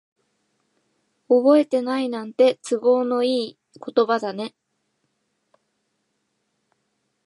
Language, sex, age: Japanese, female, 19-29